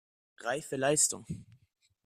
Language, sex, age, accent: German, male, under 19, Deutschland Deutsch